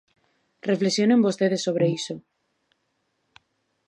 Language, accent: Galician, Normativo (estándar)